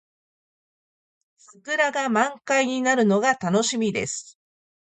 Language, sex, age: Japanese, female, 40-49